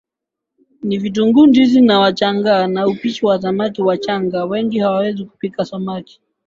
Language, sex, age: Swahili, male, 19-29